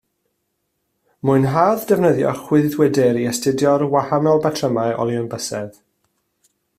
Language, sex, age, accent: Welsh, male, 30-39, Y Deyrnas Unedig Cymraeg